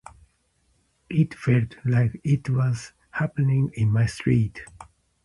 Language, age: English, 50-59